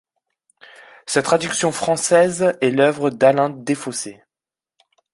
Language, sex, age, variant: French, male, 19-29, Français de métropole